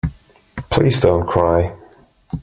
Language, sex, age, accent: English, male, 40-49, United States English